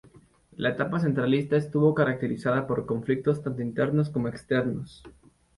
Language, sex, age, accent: Spanish, male, 19-29, México